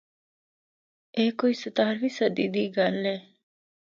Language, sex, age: Northern Hindko, female, 19-29